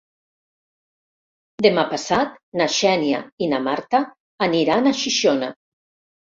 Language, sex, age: Catalan, female, 60-69